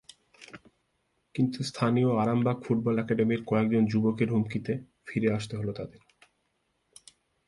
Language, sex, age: Bengali, male, 19-29